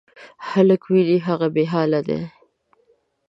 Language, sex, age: Pashto, female, 19-29